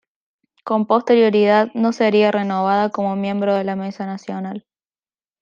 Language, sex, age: Spanish, female, 19-29